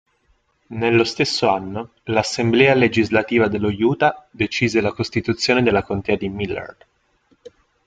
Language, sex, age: Italian, male, 19-29